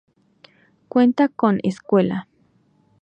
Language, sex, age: Spanish, female, 19-29